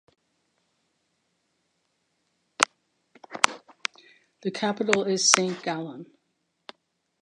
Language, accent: English, Canadian English